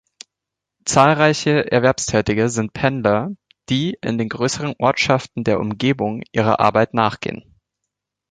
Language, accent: German, Deutschland Deutsch